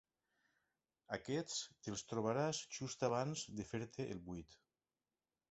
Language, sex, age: Catalan, male, 60-69